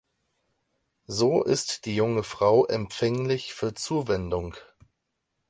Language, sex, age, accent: German, male, 30-39, Deutschland Deutsch